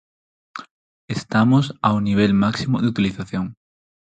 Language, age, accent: Galician, 19-29, Neofalante